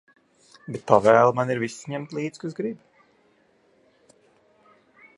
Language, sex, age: Latvian, male, 19-29